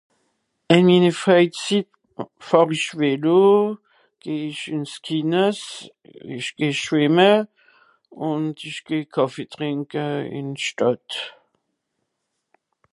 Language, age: Swiss German, 60-69